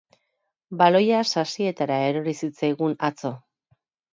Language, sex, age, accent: Basque, female, 40-49, Erdialdekoa edo Nafarra (Gipuzkoa, Nafarroa)